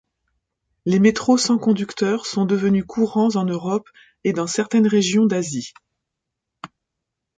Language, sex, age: French, female, 50-59